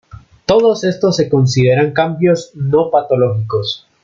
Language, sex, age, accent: Spanish, male, 19-29, Andino-Pacífico: Colombia, Perú, Ecuador, oeste de Bolivia y Venezuela andina